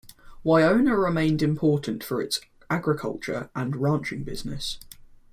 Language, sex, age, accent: English, male, under 19, England English